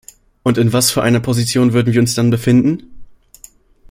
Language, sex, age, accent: German, male, 19-29, Deutschland Deutsch